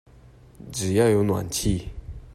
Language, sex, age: Chinese, male, 19-29